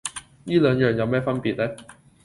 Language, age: Cantonese, 19-29